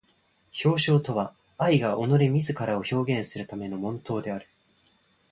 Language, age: Japanese, 19-29